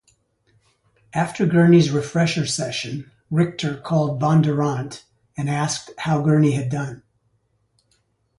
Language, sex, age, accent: English, male, 70-79, United States English